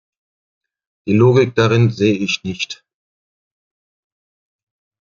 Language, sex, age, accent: German, male, 40-49, Deutschland Deutsch